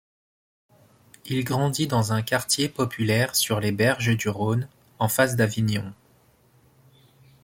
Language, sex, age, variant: French, male, 30-39, Français de métropole